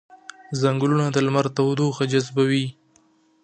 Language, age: Pashto, 19-29